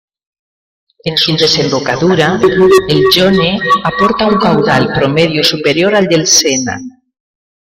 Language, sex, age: Spanish, female, 60-69